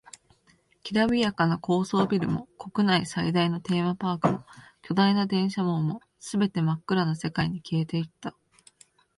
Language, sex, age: Japanese, female, 19-29